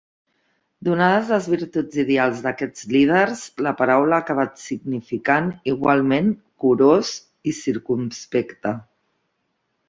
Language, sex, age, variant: Catalan, female, 40-49, Central